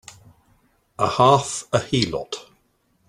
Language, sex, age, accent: English, male, 50-59, England English